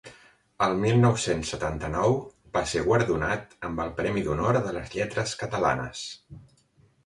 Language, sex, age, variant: Catalan, male, 40-49, Central